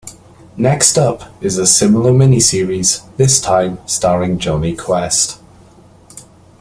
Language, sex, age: English, male, 19-29